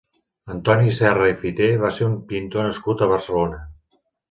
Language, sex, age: Catalan, male, 40-49